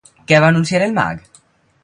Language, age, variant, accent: Catalan, under 19, Valencià septentrional, valencià